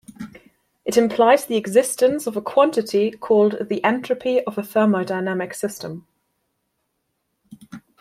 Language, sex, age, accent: English, female, 19-29, England English